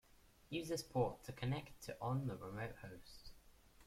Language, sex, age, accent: English, male, under 19, England English